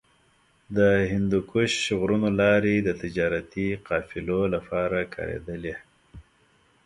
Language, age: Pashto, 30-39